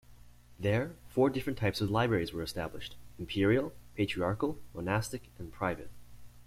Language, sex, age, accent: English, male, under 19, Canadian English